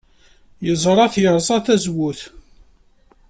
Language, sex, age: Kabyle, male, 40-49